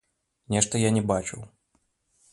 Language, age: Belarusian, 30-39